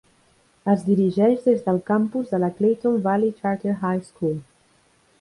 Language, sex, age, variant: Catalan, female, 19-29, Central